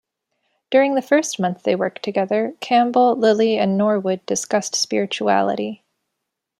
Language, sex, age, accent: English, female, 19-29, United States English